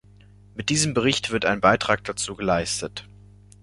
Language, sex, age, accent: German, male, 19-29, Deutschland Deutsch